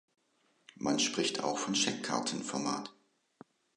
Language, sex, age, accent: German, male, 50-59, Deutschland Deutsch